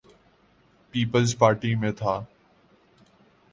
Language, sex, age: Urdu, male, 19-29